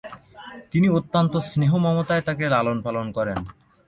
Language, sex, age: Bengali, male, 19-29